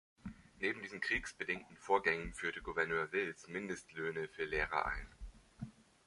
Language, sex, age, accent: German, male, 40-49, Deutschland Deutsch